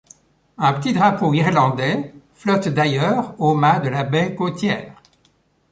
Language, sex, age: French, male, 70-79